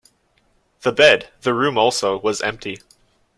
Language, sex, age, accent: English, male, 19-29, United States English